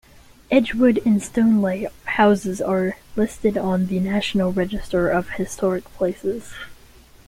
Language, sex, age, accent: English, male, under 19, United States English